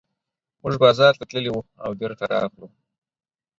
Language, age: Pashto, 30-39